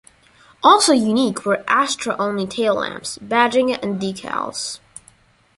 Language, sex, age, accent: English, male, under 19, United States English